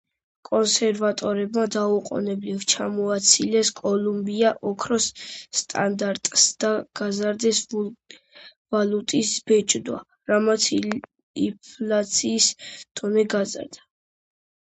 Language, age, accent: Georgian, under 19, ჩვეულებრივი